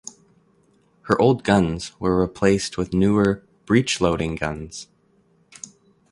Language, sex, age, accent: English, male, 30-39, Canadian English